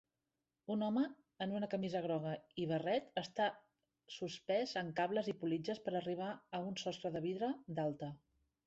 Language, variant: Catalan, Central